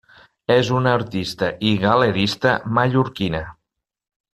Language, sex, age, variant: Catalan, male, 50-59, Central